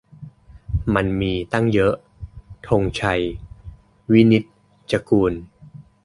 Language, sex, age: Thai, male, 30-39